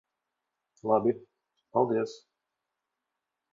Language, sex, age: Latvian, male, 30-39